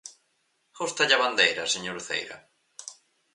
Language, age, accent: Galician, 19-29, Normativo (estándar)